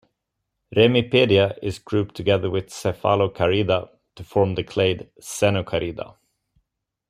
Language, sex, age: English, male, 19-29